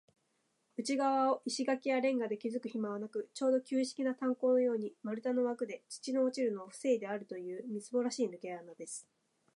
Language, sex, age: Japanese, female, 19-29